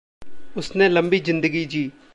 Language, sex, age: Hindi, male, 19-29